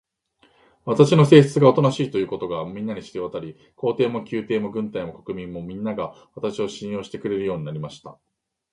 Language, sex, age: Japanese, male, 40-49